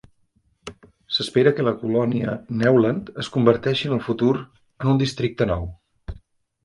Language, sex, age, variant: Catalan, male, 40-49, Central